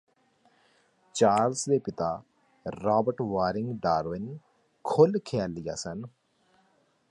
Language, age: Punjabi, 30-39